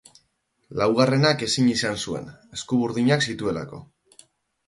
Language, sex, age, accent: Basque, male, 30-39, Mendebalekoa (Araba, Bizkaia, Gipuzkoako mendebaleko herri batzuk)